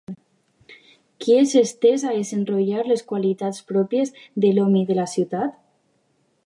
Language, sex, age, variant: Catalan, female, under 19, Alacantí